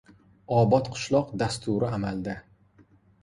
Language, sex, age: Uzbek, male, 19-29